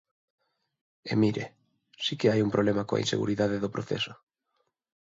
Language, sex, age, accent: Galician, male, 19-29, Normativo (estándar)